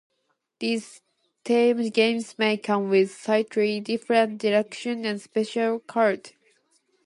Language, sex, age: English, female, under 19